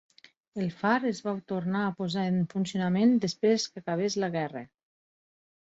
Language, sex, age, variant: Catalan, female, 50-59, Septentrional